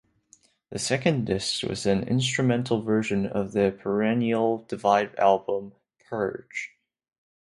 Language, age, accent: English, under 19, Canadian English